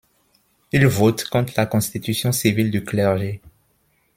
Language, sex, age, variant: French, male, 19-29, Français d'Afrique subsaharienne et des îles africaines